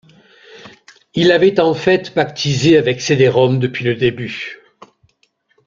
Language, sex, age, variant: French, male, 50-59, Français de métropole